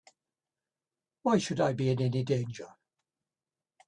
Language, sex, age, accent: English, male, 70-79, England English